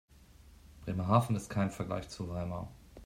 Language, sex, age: German, male, 30-39